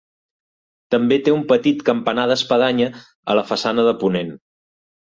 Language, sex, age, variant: Catalan, male, 40-49, Central